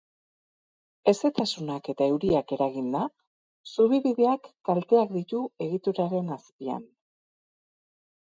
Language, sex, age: Basque, female, 40-49